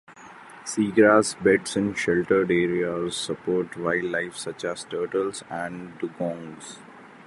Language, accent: English, India and South Asia (India, Pakistan, Sri Lanka)